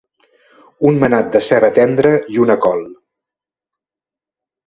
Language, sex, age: Catalan, male, 50-59